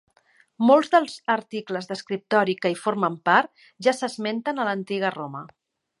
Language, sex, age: Catalan, female, 50-59